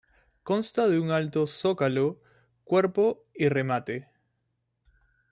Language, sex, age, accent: Spanish, male, 30-39, Andino-Pacífico: Colombia, Perú, Ecuador, oeste de Bolivia y Venezuela andina